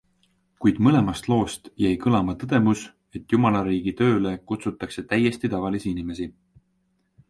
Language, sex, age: Estonian, male, 19-29